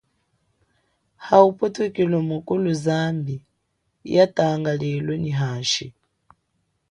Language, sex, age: Chokwe, female, 19-29